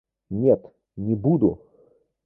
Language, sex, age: Russian, male, 19-29